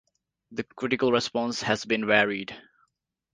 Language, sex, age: English, male, 19-29